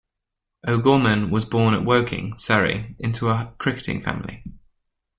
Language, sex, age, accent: English, male, 19-29, England English